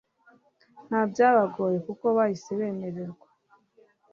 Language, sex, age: Kinyarwanda, female, 30-39